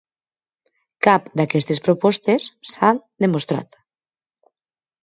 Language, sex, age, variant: Catalan, female, 30-39, Valencià septentrional